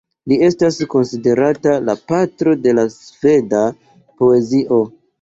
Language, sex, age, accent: Esperanto, male, 30-39, Internacia